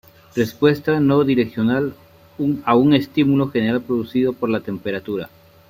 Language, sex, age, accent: Spanish, male, 40-49, Andino-Pacífico: Colombia, Perú, Ecuador, oeste de Bolivia y Venezuela andina